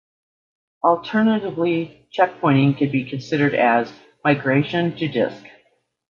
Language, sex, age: English, female, 50-59